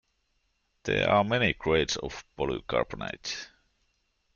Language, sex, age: English, male, 40-49